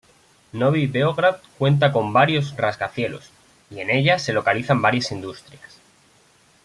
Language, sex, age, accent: Spanish, male, 19-29, España: Centro-Sur peninsular (Madrid, Toledo, Castilla-La Mancha)